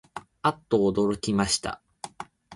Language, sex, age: Japanese, male, 19-29